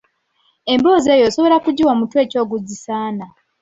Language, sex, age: Ganda, female, 19-29